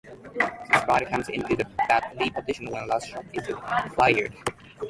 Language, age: English, 19-29